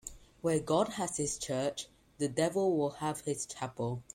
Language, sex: English, male